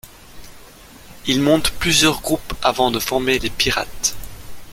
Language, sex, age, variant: French, male, 30-39, Français de métropole